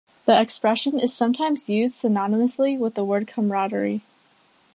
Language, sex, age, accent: English, female, under 19, United States English